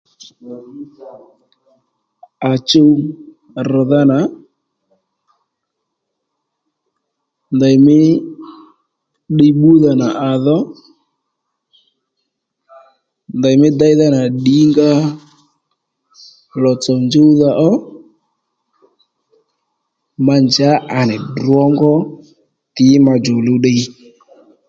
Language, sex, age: Lendu, male, 30-39